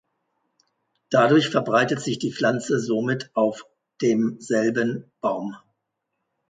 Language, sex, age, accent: German, male, 50-59, Deutschland Deutsch